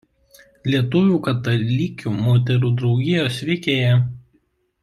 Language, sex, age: Lithuanian, male, 19-29